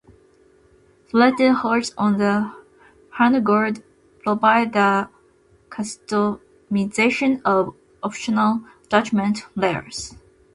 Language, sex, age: English, female, 19-29